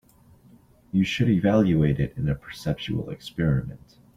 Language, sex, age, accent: English, male, 19-29, Canadian English